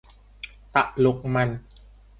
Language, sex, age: Thai, male, 19-29